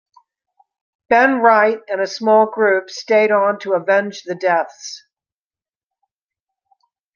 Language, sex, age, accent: English, female, 60-69, United States English